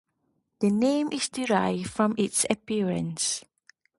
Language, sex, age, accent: English, female, 30-39, Malaysian English